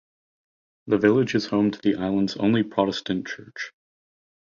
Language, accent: English, United States English